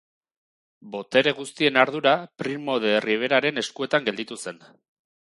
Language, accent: Basque, Erdialdekoa edo Nafarra (Gipuzkoa, Nafarroa)